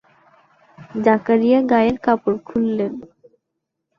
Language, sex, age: Bengali, female, 19-29